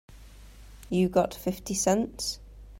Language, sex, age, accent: English, female, 30-39, England English